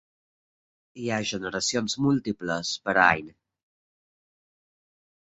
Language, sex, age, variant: Catalan, male, under 19, Central